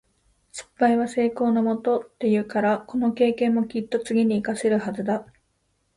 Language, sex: Japanese, female